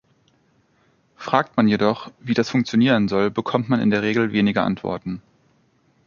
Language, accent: German, Deutschland Deutsch